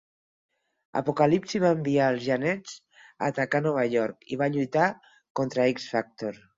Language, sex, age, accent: Catalan, female, 50-59, Barcelona